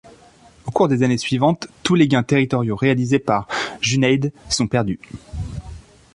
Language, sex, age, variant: French, male, 30-39, Français de métropole